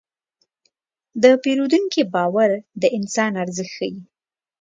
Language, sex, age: Pashto, female, 19-29